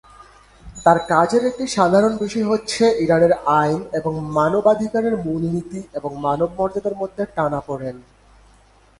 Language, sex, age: Bengali, male, 19-29